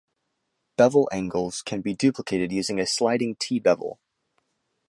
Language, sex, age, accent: English, male, 19-29, United States English